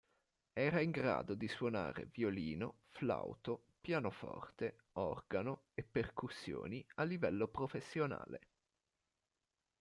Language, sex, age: Italian, male, 19-29